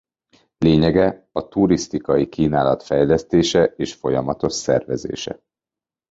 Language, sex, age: Hungarian, male, 40-49